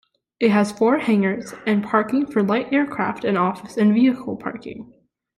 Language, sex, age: English, female, under 19